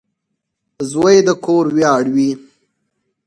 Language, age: Pashto, 19-29